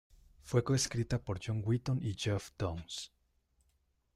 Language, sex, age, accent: Spanish, male, 19-29, México